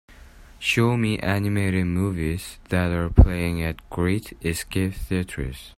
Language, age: English, under 19